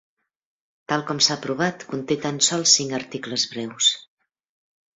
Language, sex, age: Catalan, female, 60-69